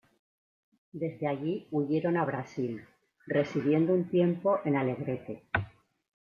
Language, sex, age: Spanish, female, 50-59